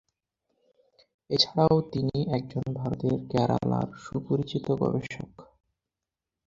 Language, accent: Bengali, Native